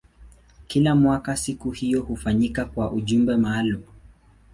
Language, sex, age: Swahili, male, 19-29